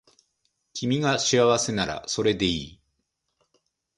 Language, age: Japanese, 50-59